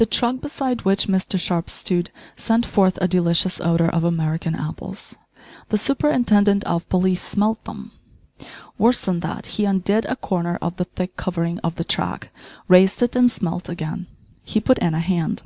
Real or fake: real